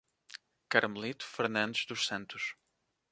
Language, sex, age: Portuguese, male, 30-39